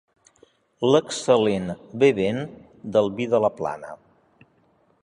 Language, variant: Catalan, Central